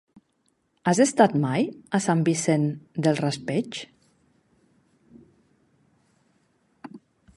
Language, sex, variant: Catalan, female, Nord-Occidental